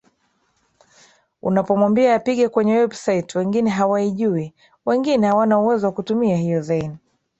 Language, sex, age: Swahili, female, 30-39